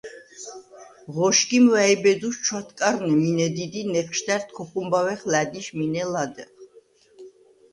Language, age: Svan, 40-49